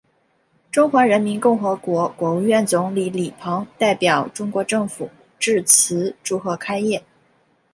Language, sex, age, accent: Chinese, female, 19-29, 出生地：黑龙江省